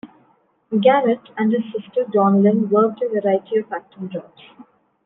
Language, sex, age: English, female, 19-29